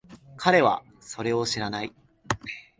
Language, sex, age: Japanese, male, 19-29